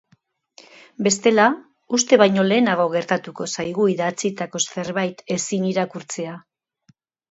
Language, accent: Basque, Mendebalekoa (Araba, Bizkaia, Gipuzkoako mendebaleko herri batzuk)